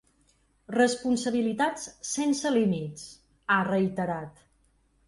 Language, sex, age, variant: Catalan, female, 40-49, Central